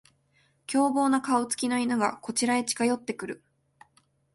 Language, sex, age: Japanese, female, 19-29